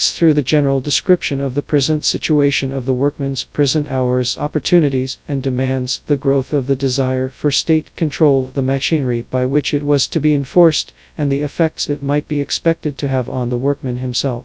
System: TTS, FastPitch